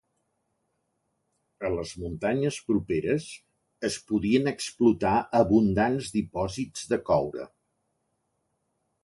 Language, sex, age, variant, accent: Catalan, male, 60-69, Central, central